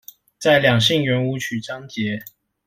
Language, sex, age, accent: Chinese, male, 19-29, 出生地：臺北市